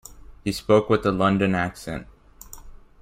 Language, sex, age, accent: English, male, under 19, United States English